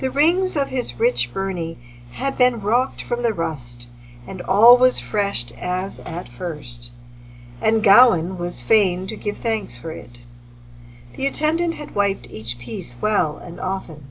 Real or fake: real